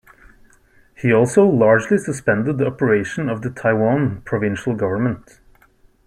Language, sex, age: English, male, 19-29